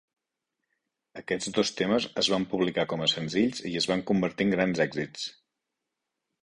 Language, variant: Catalan, Central